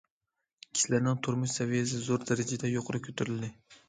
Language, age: Uyghur, 19-29